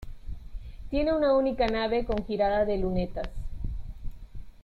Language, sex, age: Spanish, female, 19-29